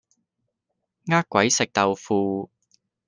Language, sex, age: Cantonese, male, 19-29